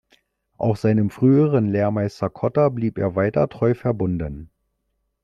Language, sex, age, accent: German, male, 40-49, Deutschland Deutsch